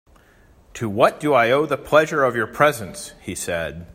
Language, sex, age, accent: English, male, 30-39, United States English